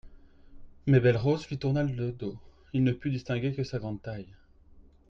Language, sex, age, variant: French, male, 30-39, Français de métropole